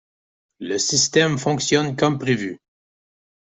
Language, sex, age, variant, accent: French, male, 30-39, Français d'Amérique du Nord, Français du Canada